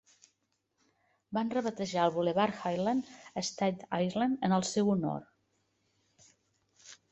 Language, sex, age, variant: Catalan, female, 60-69, Central